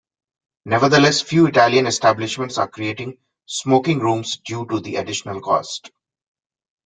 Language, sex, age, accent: English, male, 30-39, India and South Asia (India, Pakistan, Sri Lanka)